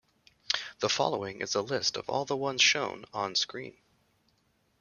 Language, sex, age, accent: English, male, 30-39, Canadian English